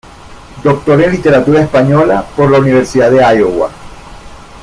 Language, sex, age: Spanish, male, 50-59